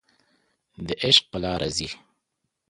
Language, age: Pashto, 30-39